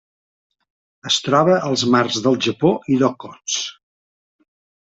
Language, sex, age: Catalan, male, 40-49